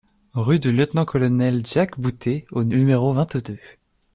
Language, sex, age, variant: French, male, 19-29, Français de métropole